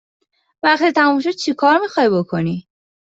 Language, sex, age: Persian, female, 30-39